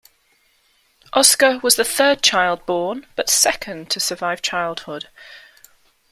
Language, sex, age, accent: English, female, 40-49, England English